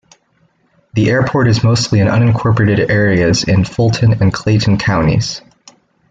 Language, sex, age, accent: English, male, 19-29, United States English